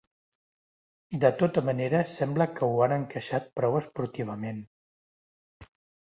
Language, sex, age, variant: Catalan, male, 60-69, Central